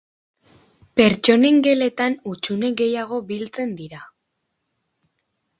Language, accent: Basque, Erdialdekoa edo Nafarra (Gipuzkoa, Nafarroa)